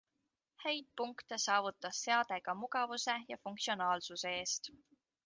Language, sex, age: Estonian, female, 19-29